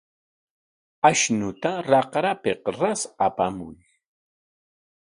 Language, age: Corongo Ancash Quechua, 50-59